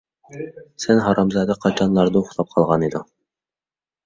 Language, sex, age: Uyghur, male, 19-29